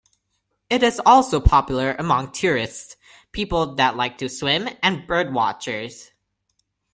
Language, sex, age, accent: English, male, under 19, Malaysian English